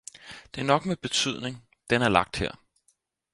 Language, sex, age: Danish, male, 19-29